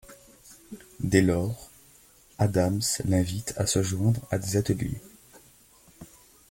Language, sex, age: French, male, under 19